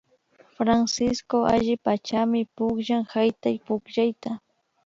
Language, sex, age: Imbabura Highland Quichua, female, 19-29